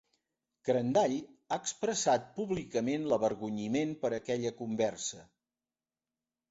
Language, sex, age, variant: Catalan, male, 60-69, Central